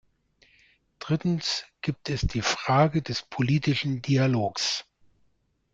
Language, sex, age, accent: German, male, 60-69, Deutschland Deutsch